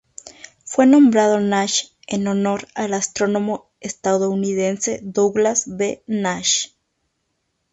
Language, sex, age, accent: Spanish, female, 19-29, México